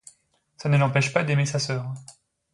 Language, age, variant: French, 19-29, Français de métropole